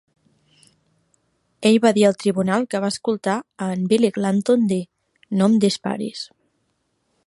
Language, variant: Catalan, Central